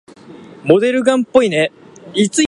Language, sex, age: Japanese, male, 19-29